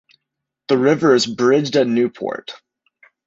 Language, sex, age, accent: English, male, 19-29, United States English